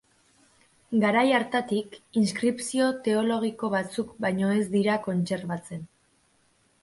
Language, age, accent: Basque, 19-29, Mendebalekoa (Araba, Bizkaia, Gipuzkoako mendebaleko herri batzuk)